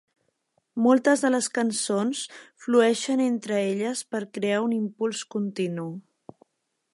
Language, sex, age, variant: Catalan, female, 30-39, Central